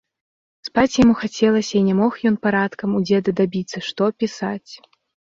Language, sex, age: Belarusian, female, 19-29